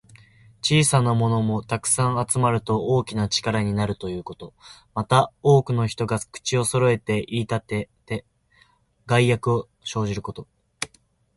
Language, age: Japanese, 19-29